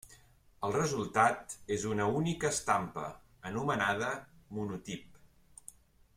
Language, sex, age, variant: Catalan, male, 40-49, Central